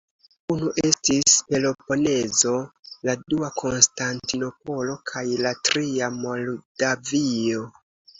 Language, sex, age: Esperanto, male, 19-29